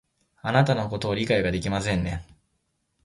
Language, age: Japanese, 19-29